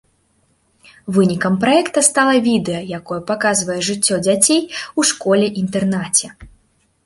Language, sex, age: Belarusian, female, 19-29